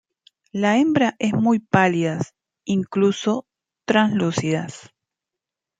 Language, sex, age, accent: Spanish, female, 40-49, Rioplatense: Argentina, Uruguay, este de Bolivia, Paraguay